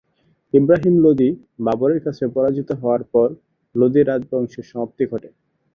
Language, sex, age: Bengali, male, 19-29